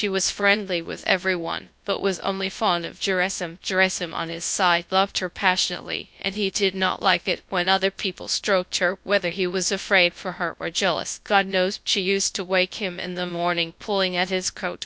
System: TTS, GradTTS